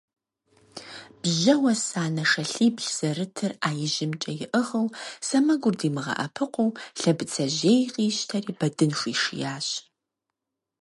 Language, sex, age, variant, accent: Kabardian, female, 30-39, Адыгэбзэ (Къэбэрдей, Кирил, псоми зэдай), Джылэхъстэней (Gilahsteney)